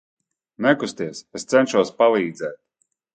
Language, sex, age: Latvian, male, 40-49